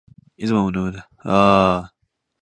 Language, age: Japanese, 19-29